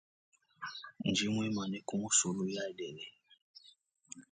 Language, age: Luba-Lulua, 19-29